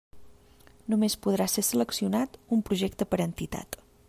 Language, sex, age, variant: Catalan, female, 30-39, Central